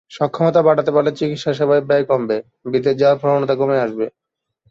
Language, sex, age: Bengali, male, 19-29